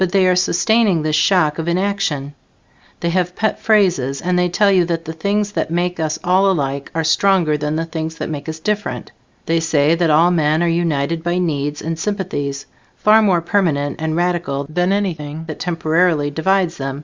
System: none